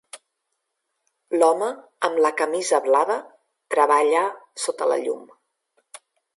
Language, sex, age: Catalan, female, 40-49